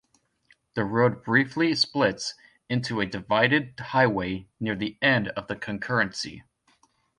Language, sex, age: English, male, 19-29